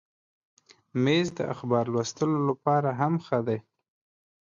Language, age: Pashto, 19-29